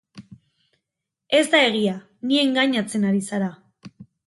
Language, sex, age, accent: Basque, female, 30-39, Erdialdekoa edo Nafarra (Gipuzkoa, Nafarroa)